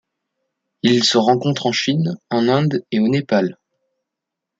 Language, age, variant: French, 19-29, Français de métropole